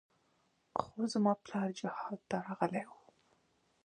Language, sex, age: Pashto, female, 19-29